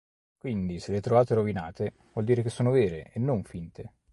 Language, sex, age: Italian, male, 30-39